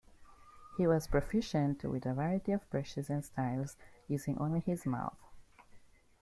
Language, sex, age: English, female, 19-29